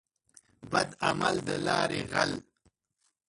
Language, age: Pashto, 40-49